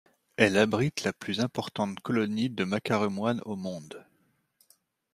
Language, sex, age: French, male, 30-39